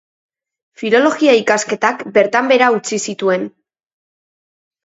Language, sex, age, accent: Basque, female, 30-39, Mendebalekoa (Araba, Bizkaia, Gipuzkoako mendebaleko herri batzuk)